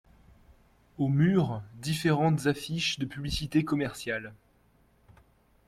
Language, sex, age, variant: French, male, 19-29, Français de métropole